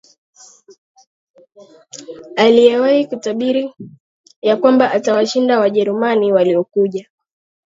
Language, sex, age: Swahili, female, 19-29